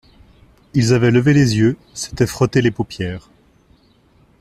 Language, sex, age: French, male, 30-39